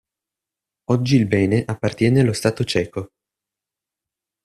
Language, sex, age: Italian, male, 19-29